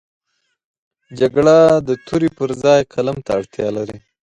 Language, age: Pashto, 19-29